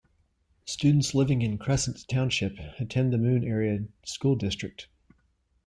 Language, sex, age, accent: English, male, 40-49, United States English